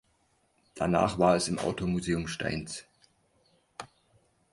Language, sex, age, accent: German, male, 30-39, Deutschland Deutsch